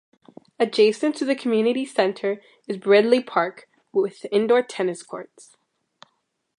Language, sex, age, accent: English, female, under 19, United States English